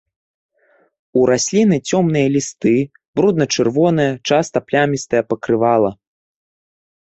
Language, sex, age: Belarusian, male, 19-29